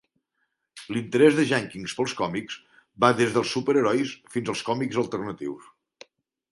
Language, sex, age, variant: Catalan, male, 50-59, Central